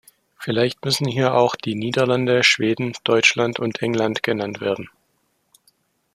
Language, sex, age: German, male, 30-39